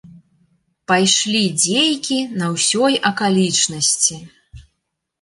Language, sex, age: Belarusian, female, 30-39